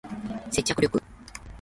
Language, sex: Japanese, female